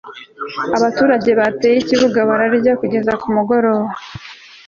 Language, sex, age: Kinyarwanda, female, 19-29